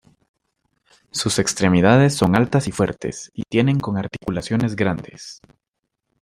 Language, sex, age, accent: Spanish, male, under 19, América central